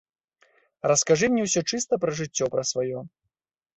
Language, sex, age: Belarusian, male, 30-39